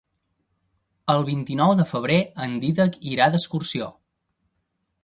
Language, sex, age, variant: Catalan, male, 19-29, Central